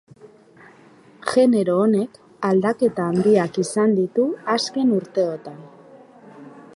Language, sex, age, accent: Basque, female, 30-39, Mendebalekoa (Araba, Bizkaia, Gipuzkoako mendebaleko herri batzuk)